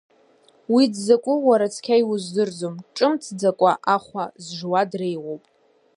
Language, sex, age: Abkhazian, female, under 19